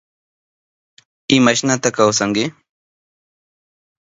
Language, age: Southern Pastaza Quechua, 30-39